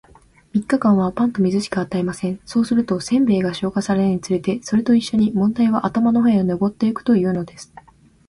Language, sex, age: Japanese, female, 19-29